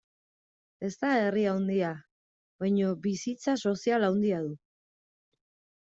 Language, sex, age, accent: Basque, female, 30-39, Erdialdekoa edo Nafarra (Gipuzkoa, Nafarroa)